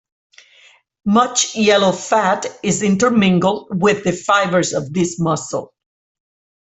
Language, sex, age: English, female, 60-69